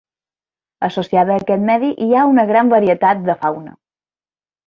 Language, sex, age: Catalan, female, 30-39